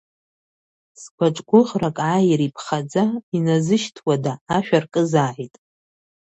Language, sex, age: Abkhazian, female, 30-39